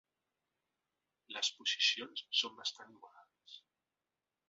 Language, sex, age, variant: Catalan, male, 40-49, Central